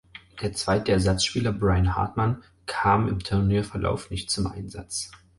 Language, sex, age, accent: German, male, 30-39, Deutschland Deutsch